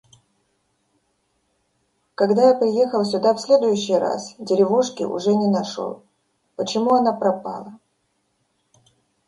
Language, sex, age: Russian, female, 30-39